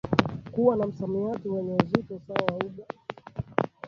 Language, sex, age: Swahili, male, 19-29